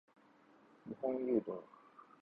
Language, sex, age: Japanese, male, 19-29